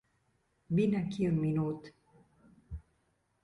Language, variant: Catalan, Central